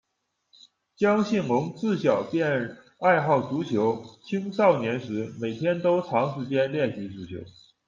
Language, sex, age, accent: Chinese, male, 19-29, 出生地：辽宁省